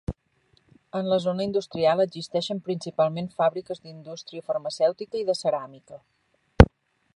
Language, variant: Catalan, Central